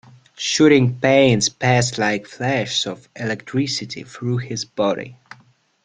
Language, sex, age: English, male, 19-29